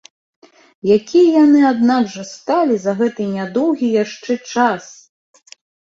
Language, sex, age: Belarusian, female, 40-49